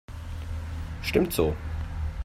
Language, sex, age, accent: German, male, 19-29, Deutschland Deutsch